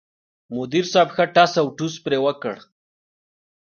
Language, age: Pashto, 30-39